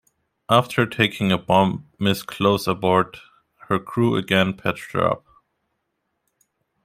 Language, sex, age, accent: English, male, 19-29, United States English